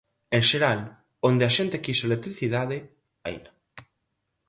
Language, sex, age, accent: Galician, female, 19-29, Atlántico (seseo e gheada)